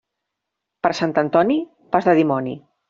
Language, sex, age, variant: Catalan, female, 40-49, Central